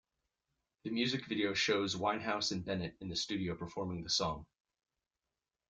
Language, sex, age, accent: English, male, 19-29, United States English